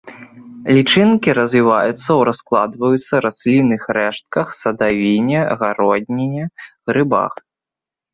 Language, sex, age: Belarusian, male, under 19